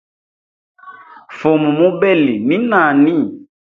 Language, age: Hemba, 19-29